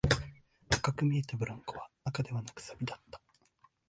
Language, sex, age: Japanese, male, 19-29